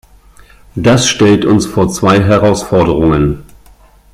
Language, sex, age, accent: German, male, 50-59, Deutschland Deutsch